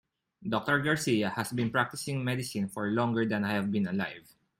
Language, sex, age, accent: English, male, 19-29, Filipino